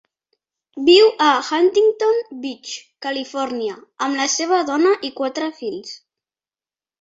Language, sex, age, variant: Catalan, female, 50-59, Central